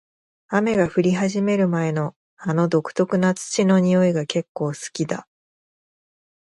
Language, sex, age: Japanese, female, 30-39